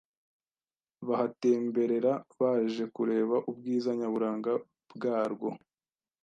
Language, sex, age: Kinyarwanda, male, 19-29